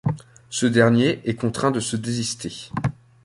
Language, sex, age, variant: French, male, 19-29, Français de métropole